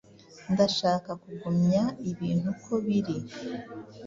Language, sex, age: Kinyarwanda, female, 40-49